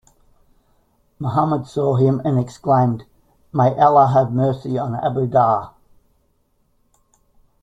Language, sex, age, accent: English, male, 70-79, Australian English